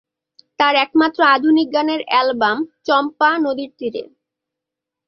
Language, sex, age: Bengali, female, 19-29